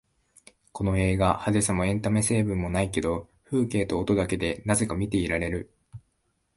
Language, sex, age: Japanese, male, 19-29